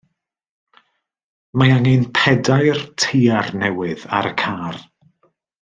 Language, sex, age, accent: Welsh, male, 30-39, Y Deyrnas Unedig Cymraeg